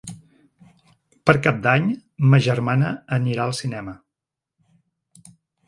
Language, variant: Catalan, Septentrional